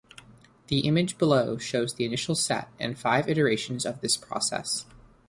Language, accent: English, United States English